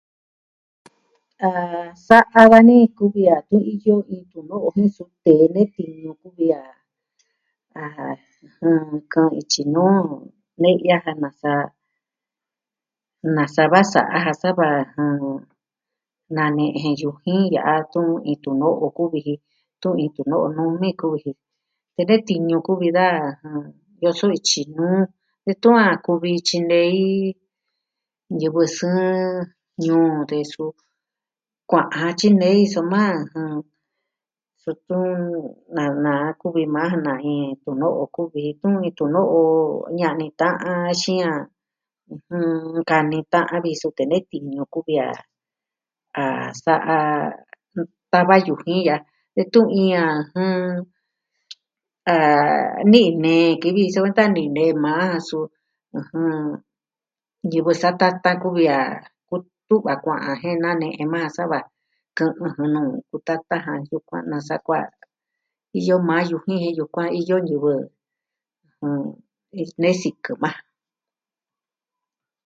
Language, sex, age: Southwestern Tlaxiaco Mixtec, female, 60-69